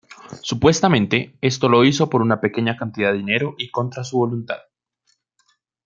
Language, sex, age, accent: Spanish, male, 19-29, Andino-Pacífico: Colombia, Perú, Ecuador, oeste de Bolivia y Venezuela andina